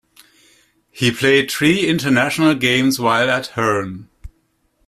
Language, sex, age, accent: English, male, 50-59, Canadian English